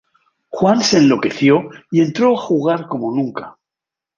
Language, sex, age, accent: Spanish, male, 60-69, España: Norte peninsular (Asturias, Castilla y León, Cantabria, País Vasco, Navarra, Aragón, La Rioja, Guadalajara, Cuenca)